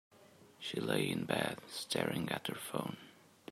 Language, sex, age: English, male, 30-39